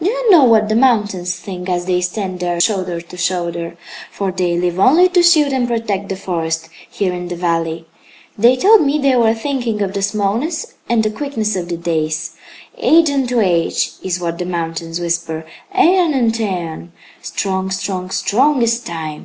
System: none